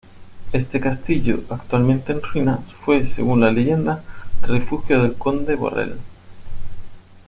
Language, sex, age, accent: Spanish, male, 40-49, España: Sur peninsular (Andalucia, Extremadura, Murcia)